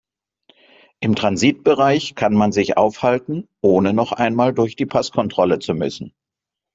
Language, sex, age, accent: German, male, 50-59, Deutschland Deutsch